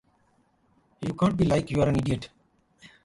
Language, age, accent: English, 60-69, India and South Asia (India, Pakistan, Sri Lanka)